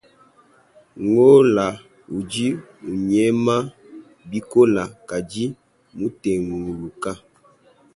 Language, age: Luba-Lulua, 19-29